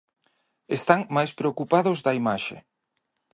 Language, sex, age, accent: Galician, male, 40-49, Normativo (estándar)